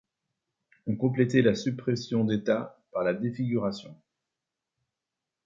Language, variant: French, Français de métropole